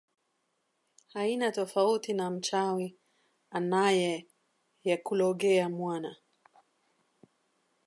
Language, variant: Swahili, Kiswahili Sanifu (EA)